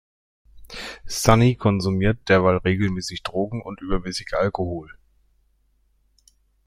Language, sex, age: German, male, 30-39